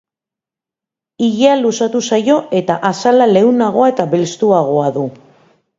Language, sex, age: Basque, female, 50-59